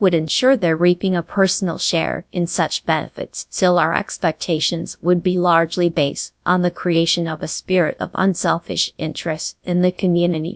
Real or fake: fake